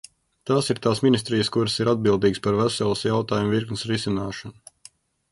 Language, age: Latvian, 40-49